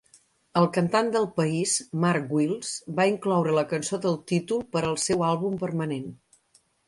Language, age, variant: Catalan, 60-69, Central